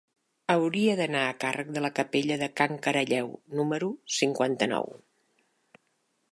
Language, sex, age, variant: Catalan, female, 60-69, Central